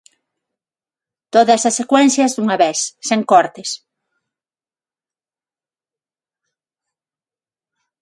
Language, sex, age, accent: Galician, female, 40-49, Atlántico (seseo e gheada); Neofalante